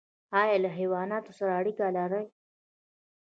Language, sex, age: Pashto, female, 19-29